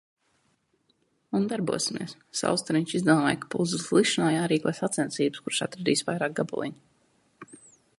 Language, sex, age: Latvian, female, 19-29